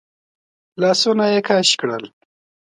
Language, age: Pashto, 19-29